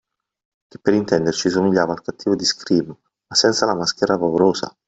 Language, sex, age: Italian, male, 40-49